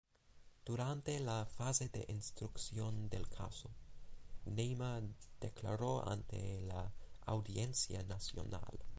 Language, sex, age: Spanish, male, 19-29